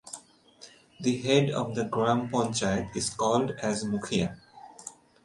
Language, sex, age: English, male, 19-29